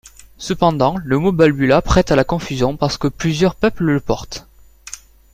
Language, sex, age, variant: French, male, 19-29, Français de métropole